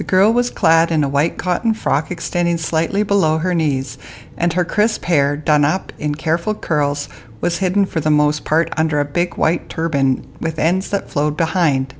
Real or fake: real